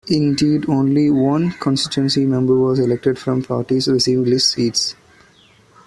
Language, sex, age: English, male, 19-29